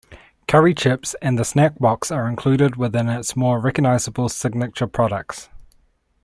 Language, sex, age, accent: English, male, 30-39, New Zealand English